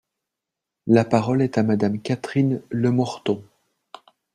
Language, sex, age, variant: French, male, 40-49, Français de métropole